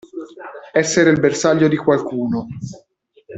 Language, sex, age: Italian, male, 30-39